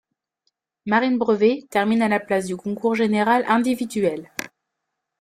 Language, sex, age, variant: French, female, 30-39, Français de métropole